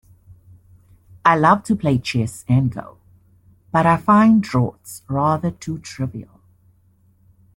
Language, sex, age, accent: English, male, 19-29, Southern African (South Africa, Zimbabwe, Namibia)